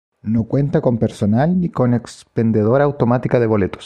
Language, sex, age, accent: Spanish, male, 19-29, Chileno: Chile, Cuyo